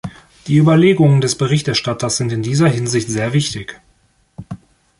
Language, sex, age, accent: German, male, 30-39, Deutschland Deutsch